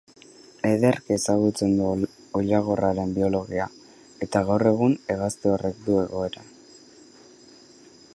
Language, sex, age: Basque, male, 19-29